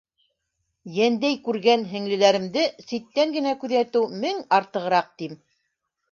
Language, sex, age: Bashkir, female, 60-69